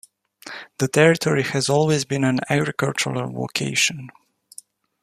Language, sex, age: English, male, 19-29